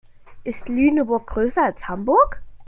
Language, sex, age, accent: German, male, under 19, Deutschland Deutsch